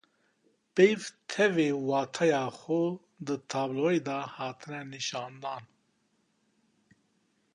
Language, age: Kurdish, 50-59